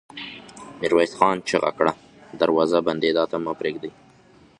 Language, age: Pashto, 30-39